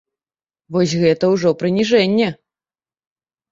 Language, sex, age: Belarusian, female, 30-39